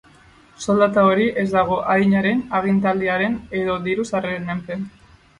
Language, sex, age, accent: Basque, female, 19-29, Mendebalekoa (Araba, Bizkaia, Gipuzkoako mendebaleko herri batzuk)